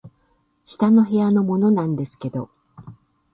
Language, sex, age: Japanese, female, 60-69